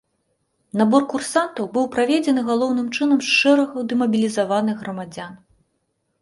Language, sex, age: Belarusian, female, 30-39